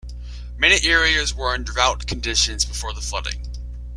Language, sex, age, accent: English, male, under 19, United States English